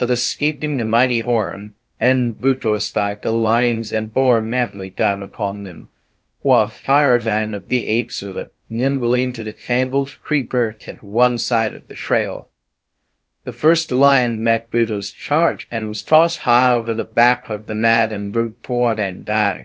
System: TTS, VITS